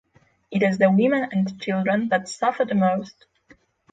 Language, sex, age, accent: English, female, 19-29, Slavic; polish